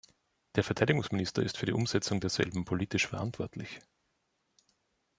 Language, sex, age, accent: German, male, 30-39, Österreichisches Deutsch